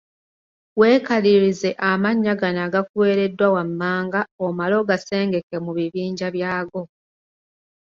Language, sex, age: Ganda, female, 30-39